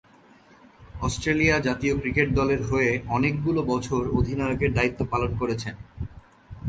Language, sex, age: Bengali, male, 30-39